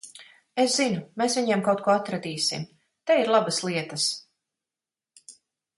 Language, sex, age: Latvian, female, 50-59